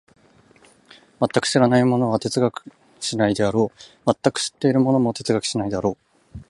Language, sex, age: Japanese, male, 19-29